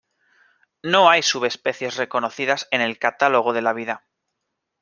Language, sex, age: Spanish, male, 19-29